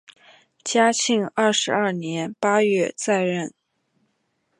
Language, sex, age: Chinese, female, 19-29